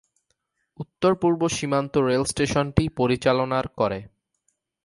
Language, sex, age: Bengali, male, 19-29